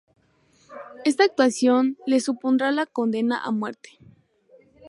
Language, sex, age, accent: Spanish, female, 19-29, México